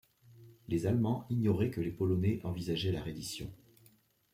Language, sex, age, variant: French, male, 30-39, Français de métropole